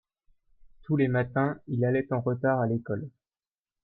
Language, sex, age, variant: French, male, 19-29, Français de métropole